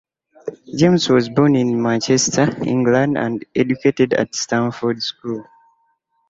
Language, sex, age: English, male, 19-29